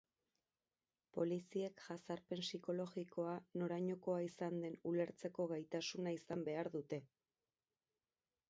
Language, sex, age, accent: Basque, female, 30-39, Erdialdekoa edo Nafarra (Gipuzkoa, Nafarroa)